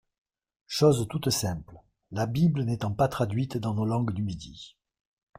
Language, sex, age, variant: French, male, 50-59, Français de métropole